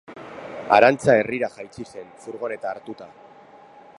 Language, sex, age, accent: Basque, male, 40-49, Mendebalekoa (Araba, Bizkaia, Gipuzkoako mendebaleko herri batzuk)